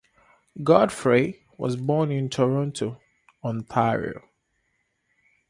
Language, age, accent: English, 19-29, United States English; Southern African (South Africa, Zimbabwe, Namibia)